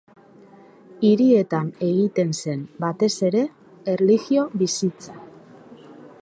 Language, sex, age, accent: Basque, female, 30-39, Mendebalekoa (Araba, Bizkaia, Gipuzkoako mendebaleko herri batzuk)